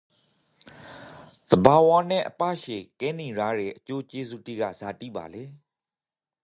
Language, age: Rakhine, 30-39